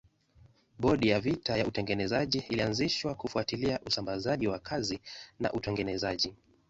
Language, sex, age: Swahili, male, 19-29